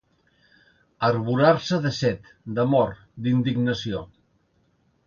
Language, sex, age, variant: Catalan, male, 50-59, Central